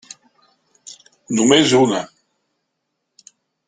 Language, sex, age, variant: Catalan, male, 50-59, Central